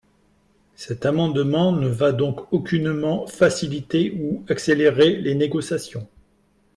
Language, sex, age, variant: French, male, 40-49, Français de métropole